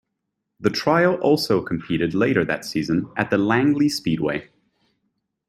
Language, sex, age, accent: English, male, 19-29, United States English